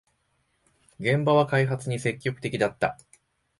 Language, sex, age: Japanese, male, 40-49